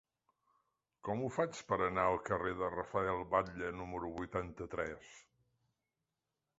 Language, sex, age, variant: Catalan, male, 60-69, Central